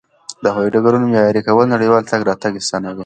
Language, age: Pashto, under 19